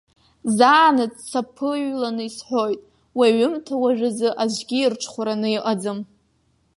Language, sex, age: Abkhazian, female, under 19